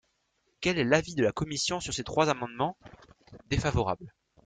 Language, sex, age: French, male, 19-29